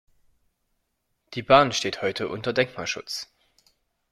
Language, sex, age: German, male, 19-29